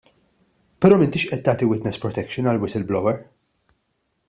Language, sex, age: Maltese, male, 40-49